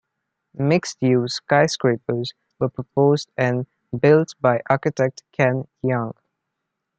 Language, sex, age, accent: English, male, 19-29, India and South Asia (India, Pakistan, Sri Lanka)